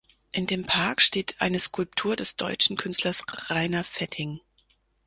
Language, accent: German, Deutschland Deutsch